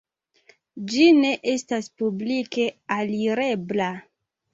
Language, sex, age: Esperanto, female, 19-29